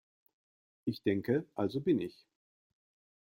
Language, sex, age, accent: German, male, 40-49, Deutschland Deutsch